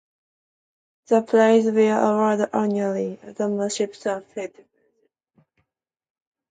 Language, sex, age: English, female, 19-29